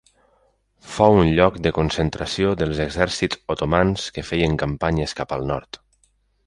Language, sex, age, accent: Catalan, male, 30-39, valencià